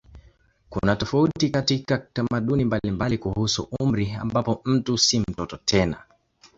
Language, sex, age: Swahili, male, 19-29